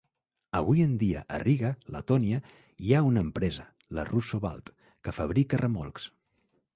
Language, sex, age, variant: Catalan, male, 40-49, Central